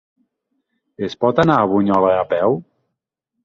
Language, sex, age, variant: Catalan, male, 40-49, Nord-Occidental